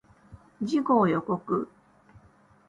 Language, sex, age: Japanese, female, 40-49